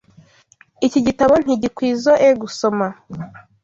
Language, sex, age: Kinyarwanda, female, 19-29